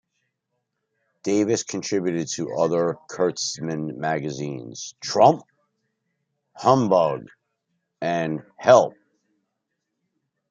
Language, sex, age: English, male, 40-49